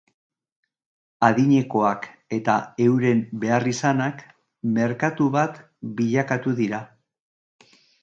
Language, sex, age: Basque, male, 60-69